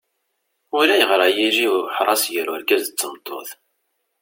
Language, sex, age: Kabyle, male, 30-39